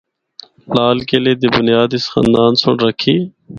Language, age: Northern Hindko, 30-39